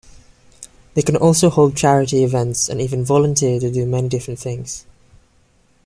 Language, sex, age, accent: English, male, 19-29, Filipino